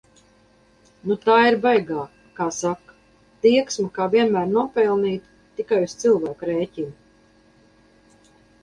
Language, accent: Latvian, Kurzeme